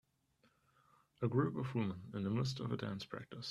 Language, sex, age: English, male, 19-29